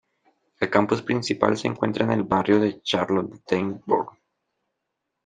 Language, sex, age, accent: Spanish, male, 19-29, Andino-Pacífico: Colombia, Perú, Ecuador, oeste de Bolivia y Venezuela andina